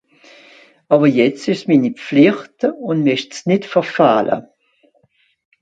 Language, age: Swiss German, 60-69